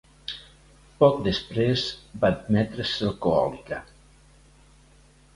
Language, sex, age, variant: Catalan, male, 60-69, Nord-Occidental